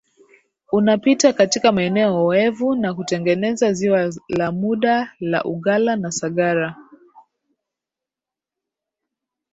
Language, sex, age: Swahili, female, 19-29